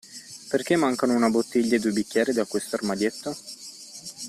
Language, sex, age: Italian, male, 19-29